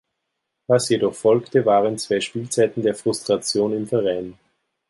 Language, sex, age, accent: German, male, 30-39, Österreichisches Deutsch